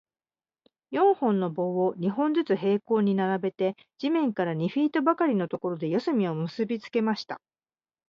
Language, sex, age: Japanese, female, 40-49